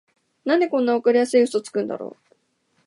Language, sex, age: Japanese, female, 19-29